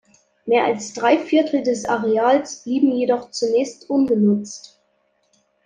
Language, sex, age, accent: German, male, under 19, Deutschland Deutsch